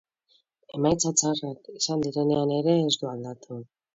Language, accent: Basque, Mendebalekoa (Araba, Bizkaia, Gipuzkoako mendebaleko herri batzuk)